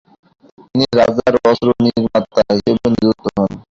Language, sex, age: Bengali, male, 19-29